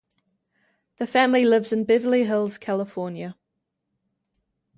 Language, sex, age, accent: English, female, 19-29, New Zealand English